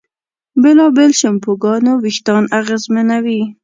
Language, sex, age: Pashto, female, 19-29